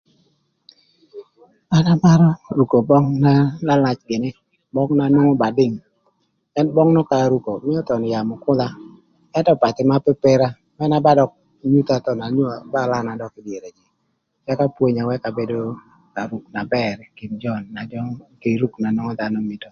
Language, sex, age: Thur, male, 40-49